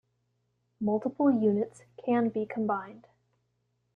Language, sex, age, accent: English, female, 30-39, United States English